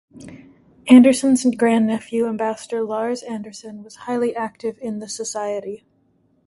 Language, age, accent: English, 19-29, United States English